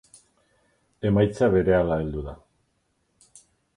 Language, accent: Basque, Erdialdekoa edo Nafarra (Gipuzkoa, Nafarroa)